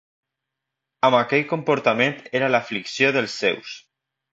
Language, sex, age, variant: Catalan, male, 19-29, Valencià septentrional